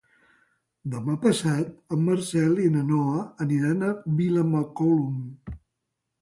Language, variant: Catalan, Central